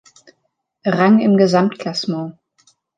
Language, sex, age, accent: German, female, 19-29, Deutschland Deutsch